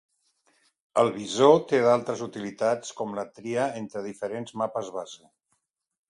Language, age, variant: Catalan, 60-69, Central